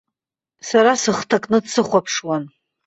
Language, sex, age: Abkhazian, female, 50-59